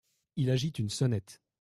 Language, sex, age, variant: French, male, 30-39, Français de métropole